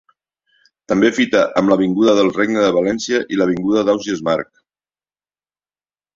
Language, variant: Catalan, Central